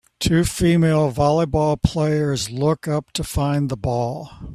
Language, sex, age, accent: English, male, 70-79, United States English